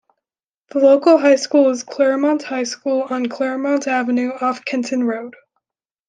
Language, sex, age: English, female, under 19